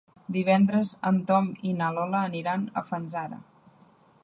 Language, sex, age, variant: Catalan, female, 30-39, Central